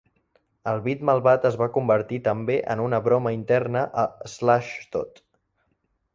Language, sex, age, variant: Catalan, male, under 19, Central